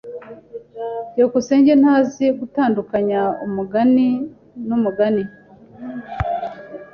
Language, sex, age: Kinyarwanda, male, 19-29